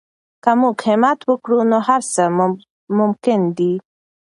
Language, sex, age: Pashto, female, 19-29